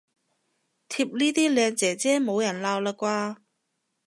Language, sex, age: Cantonese, female, 30-39